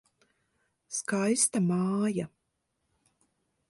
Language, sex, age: Latvian, female, 40-49